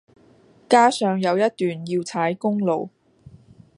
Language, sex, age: Cantonese, female, 30-39